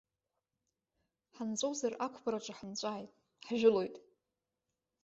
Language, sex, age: Abkhazian, female, 30-39